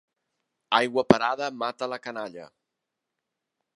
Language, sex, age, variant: Catalan, male, 50-59, Nord-Occidental